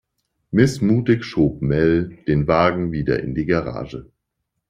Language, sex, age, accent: German, male, 40-49, Deutschland Deutsch